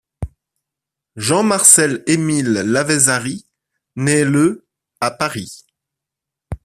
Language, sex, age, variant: French, male, 30-39, Français de métropole